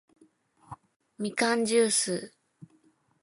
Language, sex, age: Japanese, female, 19-29